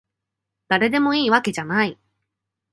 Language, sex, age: Japanese, female, 19-29